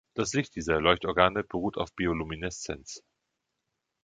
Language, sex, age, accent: German, male, 30-39, Deutschland Deutsch